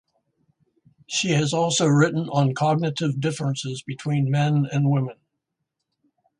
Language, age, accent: English, 60-69, United States English